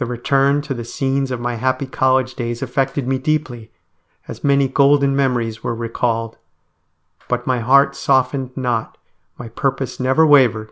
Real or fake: real